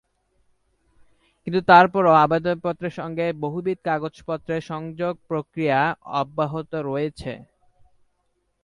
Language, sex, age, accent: Bengali, male, 19-29, Standard Bengali